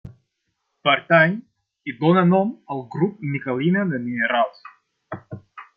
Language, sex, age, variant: Catalan, male, 19-29, Central